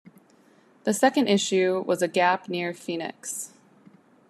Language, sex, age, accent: English, female, 30-39, United States English